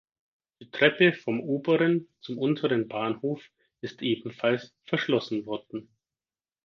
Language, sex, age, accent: German, male, 19-29, Deutschland Deutsch